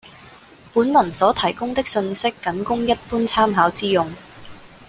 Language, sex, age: Cantonese, female, 19-29